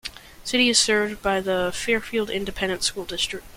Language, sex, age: English, male, 19-29